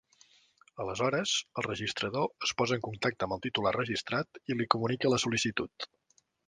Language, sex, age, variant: Catalan, male, 50-59, Central